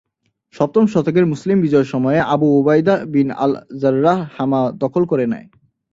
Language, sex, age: Bengali, male, 19-29